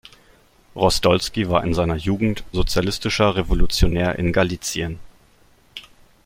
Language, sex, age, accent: German, male, 19-29, Deutschland Deutsch